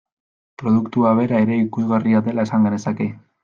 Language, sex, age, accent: Basque, male, 19-29, Mendebalekoa (Araba, Bizkaia, Gipuzkoako mendebaleko herri batzuk)